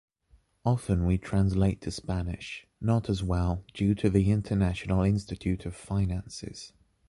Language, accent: English, England English